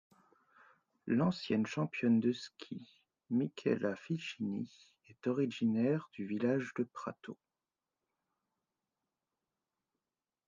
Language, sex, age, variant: French, male, 30-39, Français de métropole